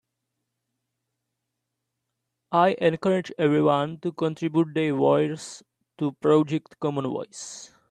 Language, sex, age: English, male, 19-29